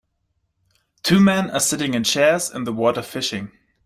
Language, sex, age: English, male, 19-29